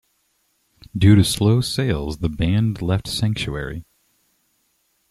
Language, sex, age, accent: English, male, 19-29, United States English